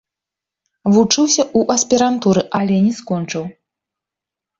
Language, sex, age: Belarusian, female, 30-39